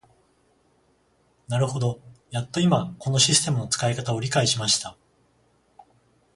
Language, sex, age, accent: Japanese, male, 40-49, 関西